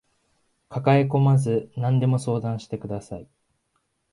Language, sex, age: Japanese, male, 19-29